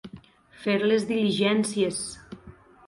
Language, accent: Catalan, valencià